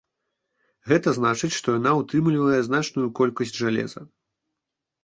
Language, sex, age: Belarusian, male, 19-29